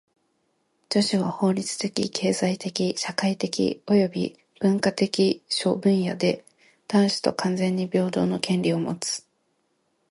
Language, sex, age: Japanese, female, 19-29